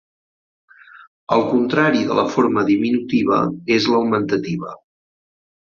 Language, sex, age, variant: Catalan, male, 40-49, Central